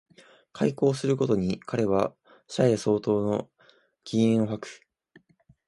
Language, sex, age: Japanese, male, under 19